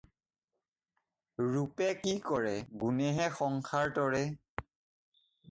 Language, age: Assamese, 40-49